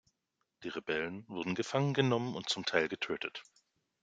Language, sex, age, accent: German, male, 40-49, Deutschland Deutsch